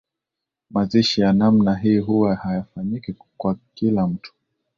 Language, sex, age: Swahili, male, 19-29